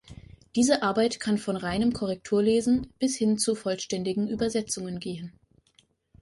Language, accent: German, Deutschland Deutsch